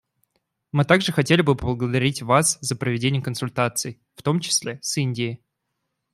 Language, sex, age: Russian, male, 19-29